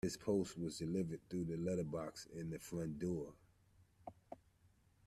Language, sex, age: English, male, 50-59